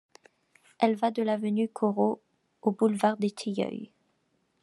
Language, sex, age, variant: French, female, under 19, Français de métropole